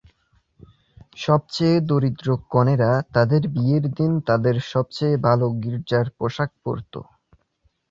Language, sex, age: Bengali, male, under 19